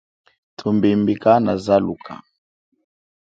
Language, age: Chokwe, 19-29